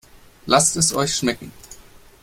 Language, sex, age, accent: German, male, 40-49, Deutschland Deutsch